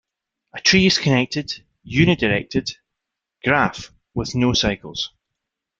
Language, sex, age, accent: English, male, 30-39, Scottish English